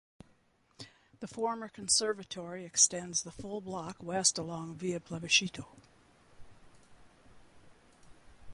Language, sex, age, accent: English, female, 70-79, United States English